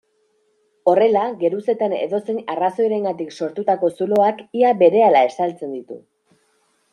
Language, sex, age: Basque, female, 30-39